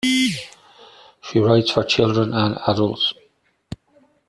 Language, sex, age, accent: English, male, 40-49, Irish English